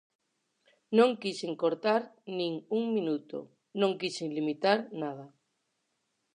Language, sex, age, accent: Galician, female, 40-49, Normativo (estándar)